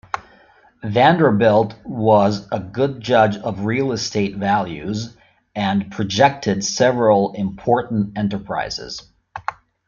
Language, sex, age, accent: English, male, 40-49, United States English